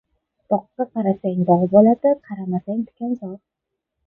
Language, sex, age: Uzbek, female, 30-39